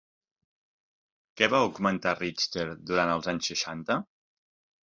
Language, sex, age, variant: Catalan, male, 40-49, Central